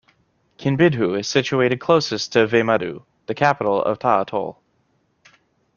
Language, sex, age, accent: English, male, 19-29, United States English